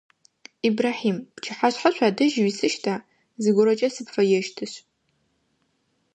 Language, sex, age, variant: Adyghe, female, 19-29, Адыгабзэ (Кирил, пстэумэ зэдыряе)